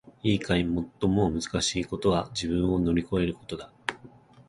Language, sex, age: Japanese, male, 30-39